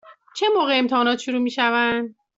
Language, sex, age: Persian, female, 40-49